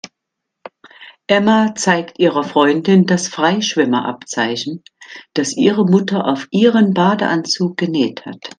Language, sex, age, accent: German, female, 50-59, Deutschland Deutsch